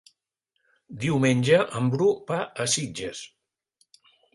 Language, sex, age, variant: Catalan, male, 60-69, Central